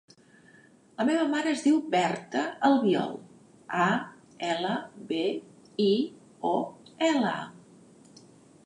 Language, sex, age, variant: Catalan, female, 50-59, Central